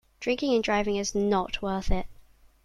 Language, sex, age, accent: English, female, under 19, England English